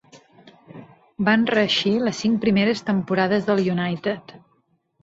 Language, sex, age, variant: Catalan, female, 40-49, Central